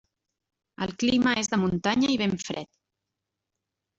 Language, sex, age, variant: Catalan, female, 30-39, Central